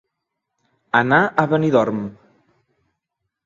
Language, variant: Catalan, Central